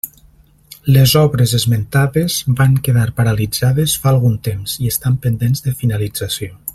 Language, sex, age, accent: Catalan, male, 40-49, valencià